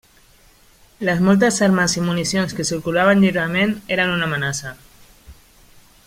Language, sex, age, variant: Catalan, female, 30-39, Central